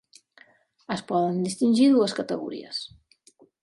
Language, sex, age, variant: Catalan, female, 40-49, Central